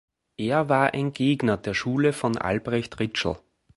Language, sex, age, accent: German, male, 40-49, Österreichisches Deutsch